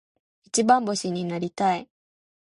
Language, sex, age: Japanese, female, 19-29